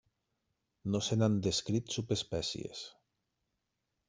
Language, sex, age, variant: Catalan, male, 30-39, Nord-Occidental